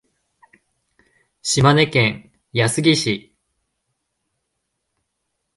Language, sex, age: Japanese, male, 19-29